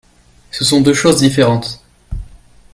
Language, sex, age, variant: French, male, under 19, Français de métropole